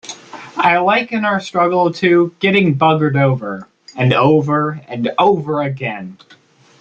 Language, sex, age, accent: English, male, under 19, United States English